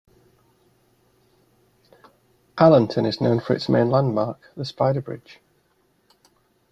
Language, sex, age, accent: English, male, 40-49, England English